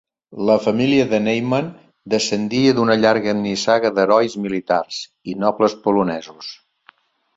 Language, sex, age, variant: Catalan, male, 60-69, Central